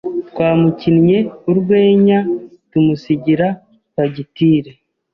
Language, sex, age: Kinyarwanda, male, 30-39